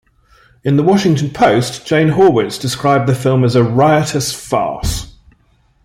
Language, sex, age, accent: English, male, 50-59, England English